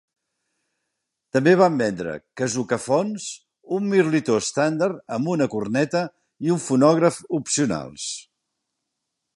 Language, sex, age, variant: Catalan, male, 70-79, Central